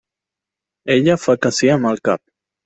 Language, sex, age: Catalan, male, 19-29